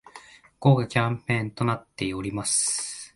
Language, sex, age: Japanese, male, 19-29